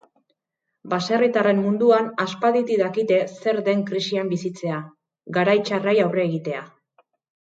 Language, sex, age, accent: Basque, female, 40-49, Erdialdekoa edo Nafarra (Gipuzkoa, Nafarroa)